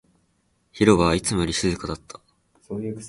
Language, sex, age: Japanese, male, under 19